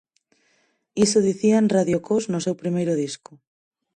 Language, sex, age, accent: Galician, female, 19-29, Normativo (estándar)